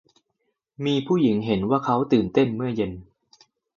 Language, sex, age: Thai, male, 19-29